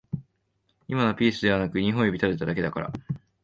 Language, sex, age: Japanese, male, 19-29